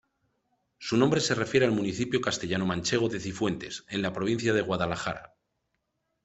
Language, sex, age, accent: Spanish, male, 40-49, España: Centro-Sur peninsular (Madrid, Toledo, Castilla-La Mancha)